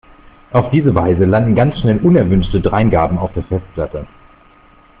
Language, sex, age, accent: German, male, 30-39, Deutschland Deutsch